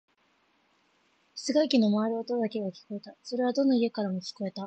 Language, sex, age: Japanese, female, under 19